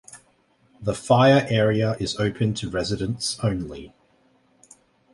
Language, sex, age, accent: English, male, 30-39, Australian English